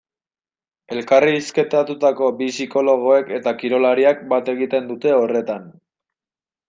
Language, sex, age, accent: Basque, male, 19-29, Mendebalekoa (Araba, Bizkaia, Gipuzkoako mendebaleko herri batzuk)